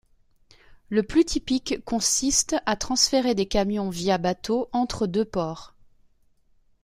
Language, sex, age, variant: French, female, 30-39, Français de métropole